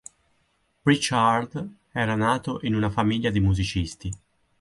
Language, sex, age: Italian, male, 50-59